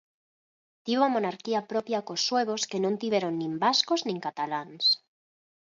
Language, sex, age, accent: Galician, female, 19-29, Normativo (estándar)